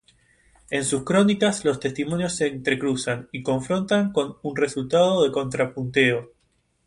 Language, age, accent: Spanish, 30-39, Rioplatense: Argentina, Uruguay, este de Bolivia, Paraguay